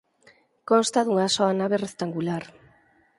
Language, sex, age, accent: Galician, female, 40-49, Oriental (común en zona oriental)